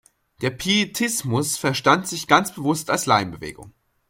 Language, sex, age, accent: German, male, under 19, Deutschland Deutsch